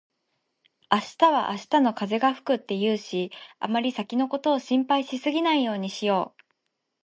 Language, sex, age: Japanese, female, 19-29